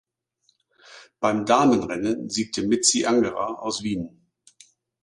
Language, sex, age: German, male, 50-59